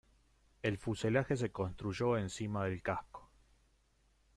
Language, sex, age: Spanish, male, 50-59